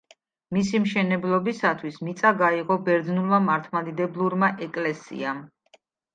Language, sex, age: Georgian, female, 40-49